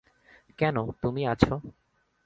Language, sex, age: Bengali, male, 19-29